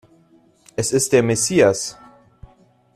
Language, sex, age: German, male, 19-29